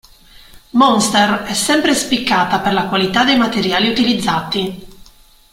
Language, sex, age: Italian, female, 40-49